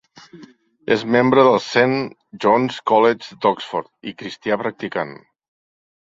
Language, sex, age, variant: Catalan, male, 60-69, Central